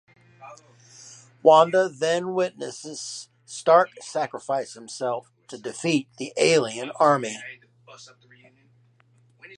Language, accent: English, United States English